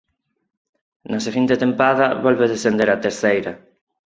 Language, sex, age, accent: Galician, male, 30-39, Neofalante